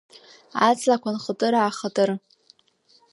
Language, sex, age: Abkhazian, female, under 19